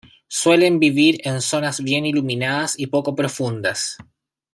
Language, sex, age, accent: Spanish, male, 40-49, Chileno: Chile, Cuyo